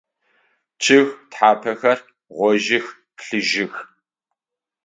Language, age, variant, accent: Adyghe, 40-49, Адыгабзэ (Кирил, пстэумэ зэдыряе), Бжъэдыгъу (Bjeduğ)